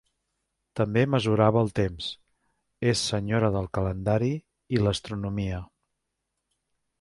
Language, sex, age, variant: Catalan, male, 50-59, Central